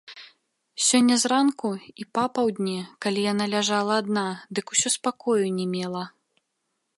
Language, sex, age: Belarusian, female, 19-29